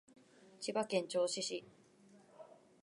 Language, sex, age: Japanese, female, 19-29